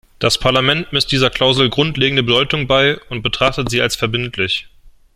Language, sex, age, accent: German, male, 19-29, Deutschland Deutsch